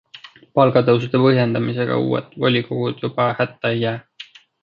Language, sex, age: Estonian, male, 19-29